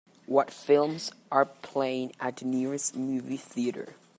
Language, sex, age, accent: English, male, under 19, England English